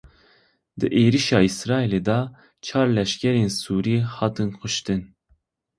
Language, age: Kurdish, 19-29